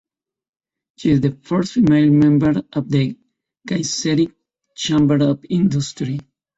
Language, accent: English, Southern African (South Africa, Zimbabwe, Namibia)